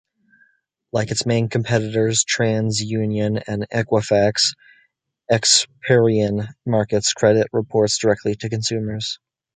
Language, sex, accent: English, male, United States English